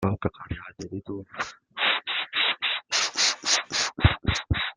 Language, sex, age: French, male, 19-29